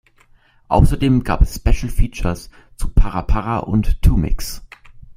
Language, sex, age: German, male, under 19